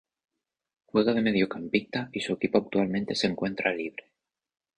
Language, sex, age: Spanish, male, 19-29